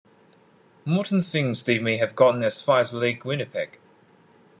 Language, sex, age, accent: English, male, 30-39, Hong Kong English